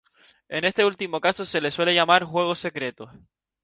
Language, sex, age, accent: Spanish, male, 19-29, España: Islas Canarias